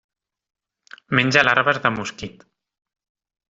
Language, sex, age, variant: Catalan, male, 30-39, Central